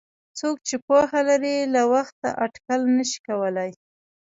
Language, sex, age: Pashto, female, 19-29